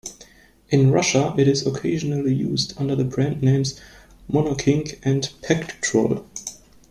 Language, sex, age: English, male, 19-29